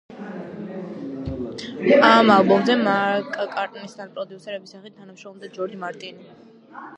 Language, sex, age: Georgian, female, under 19